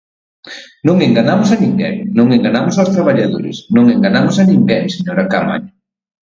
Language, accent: Galician, Oriental (común en zona oriental)